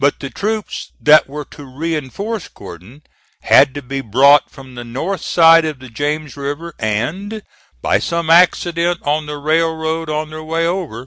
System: none